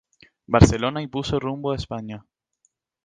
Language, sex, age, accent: Spanish, male, 19-29, España: Islas Canarias